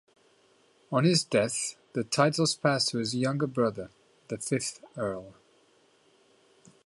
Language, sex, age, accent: English, male, 40-49, England English